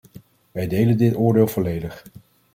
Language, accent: Dutch, Nederlands Nederlands